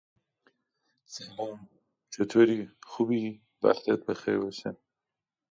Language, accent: English, United States English